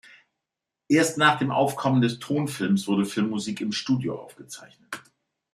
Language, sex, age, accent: German, male, 50-59, Deutschland Deutsch